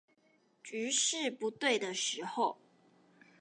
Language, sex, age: Chinese, female, 19-29